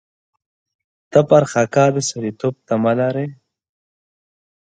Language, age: Pashto, 19-29